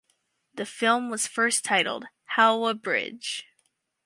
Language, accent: English, Canadian English